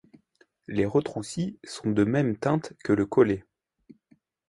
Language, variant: French, Français de métropole